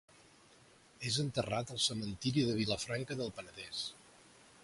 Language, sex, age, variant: Catalan, male, 60-69, Central